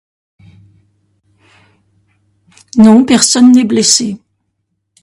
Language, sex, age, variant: French, female, 70-79, Français de métropole